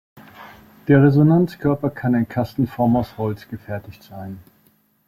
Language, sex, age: German, male, 50-59